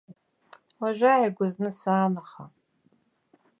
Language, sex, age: Abkhazian, female, 40-49